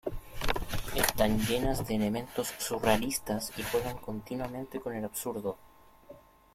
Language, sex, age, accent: Spanish, male, 19-29, Chileno: Chile, Cuyo